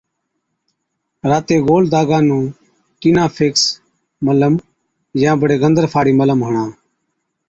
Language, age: Od, 30-39